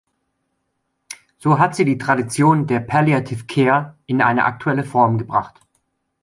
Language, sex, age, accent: German, male, 40-49, Deutschland Deutsch